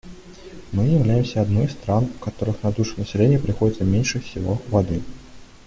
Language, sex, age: Russian, male, 30-39